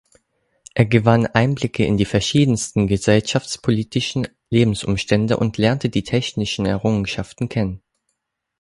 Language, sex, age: German, male, under 19